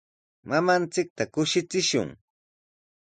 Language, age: Sihuas Ancash Quechua, 19-29